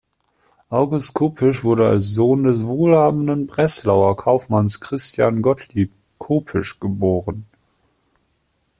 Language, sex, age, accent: German, male, 19-29, Deutschland Deutsch